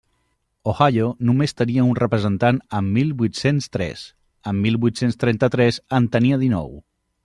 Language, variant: Catalan, Central